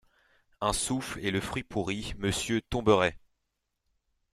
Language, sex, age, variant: French, male, under 19, Français de métropole